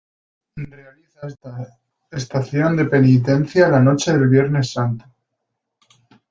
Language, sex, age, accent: Spanish, male, 19-29, España: Centro-Sur peninsular (Madrid, Toledo, Castilla-La Mancha)